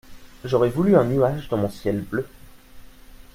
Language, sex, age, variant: French, male, 19-29, Français de métropole